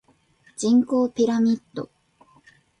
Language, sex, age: Japanese, female, 19-29